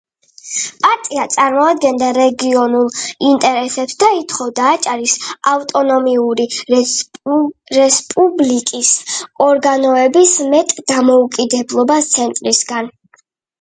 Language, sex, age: Georgian, female, under 19